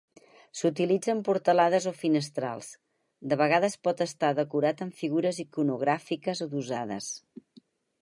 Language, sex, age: Catalan, female, 60-69